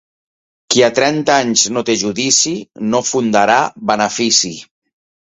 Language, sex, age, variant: Catalan, male, 40-49, Central